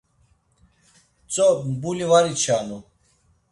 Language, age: Laz, 40-49